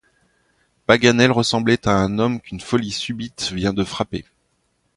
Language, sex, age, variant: French, male, 30-39, Français de métropole